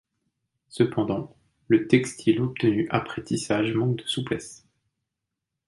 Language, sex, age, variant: French, male, 30-39, Français de métropole